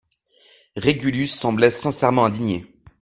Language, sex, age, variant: French, male, 19-29, Français de métropole